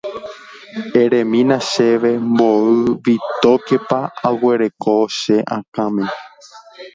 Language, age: Guarani, 19-29